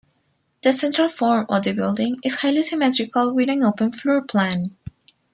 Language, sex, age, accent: English, female, 19-29, United States English